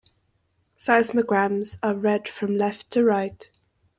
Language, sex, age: English, male, 19-29